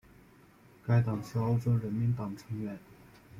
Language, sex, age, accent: Chinese, male, 30-39, 出生地：湖南省